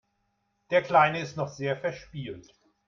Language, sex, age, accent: German, male, 60-69, Deutschland Deutsch